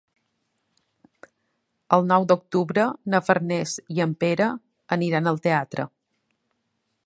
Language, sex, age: Catalan, female, 40-49